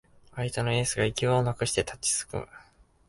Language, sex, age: Japanese, male, 19-29